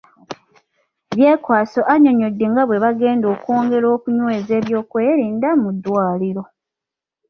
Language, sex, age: Ganda, female, 30-39